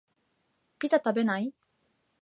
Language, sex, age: Japanese, female, 19-29